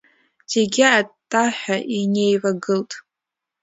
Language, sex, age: Abkhazian, female, under 19